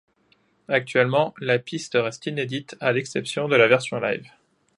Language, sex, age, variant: French, male, 19-29, Français de métropole